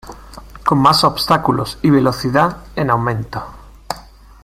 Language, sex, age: Spanish, male, 40-49